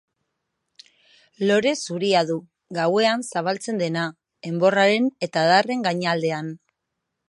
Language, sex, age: Basque, female, 40-49